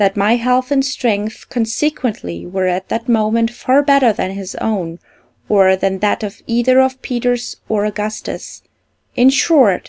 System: none